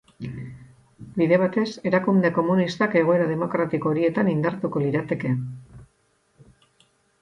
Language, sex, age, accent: Basque, female, 60-69, Erdialdekoa edo Nafarra (Gipuzkoa, Nafarroa)